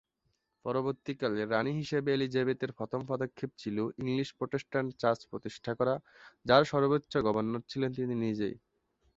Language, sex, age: Bengali, male, 19-29